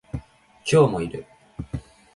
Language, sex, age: Japanese, male, under 19